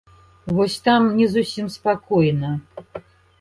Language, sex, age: Belarusian, female, 60-69